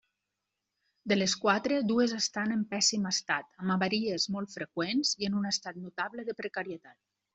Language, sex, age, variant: Catalan, female, 50-59, Nord-Occidental